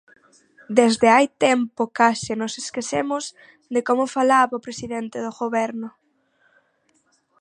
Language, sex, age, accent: Galician, female, under 19, Atlántico (seseo e gheada); Normativo (estándar)